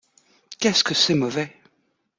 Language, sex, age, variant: French, female, 50-59, Français de métropole